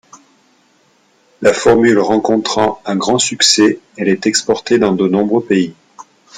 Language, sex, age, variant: French, male, 40-49, Français de métropole